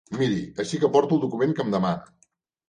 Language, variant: Catalan, Central